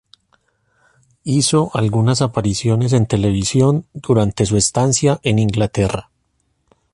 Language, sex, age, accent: Spanish, male, 30-39, Andino-Pacífico: Colombia, Perú, Ecuador, oeste de Bolivia y Venezuela andina